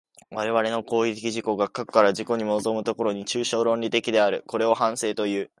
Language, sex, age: Japanese, male, 19-29